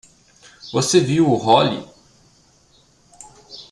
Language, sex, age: Portuguese, male, 19-29